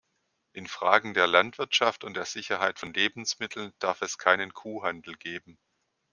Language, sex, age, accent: German, male, 40-49, Deutschland Deutsch